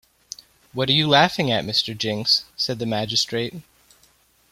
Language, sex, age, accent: English, male, 19-29, United States English